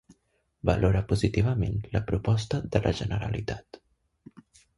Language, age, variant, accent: Catalan, under 19, Central, central